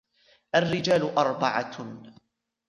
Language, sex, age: Arabic, male, 19-29